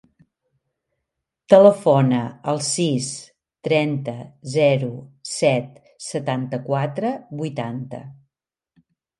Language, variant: Catalan, Central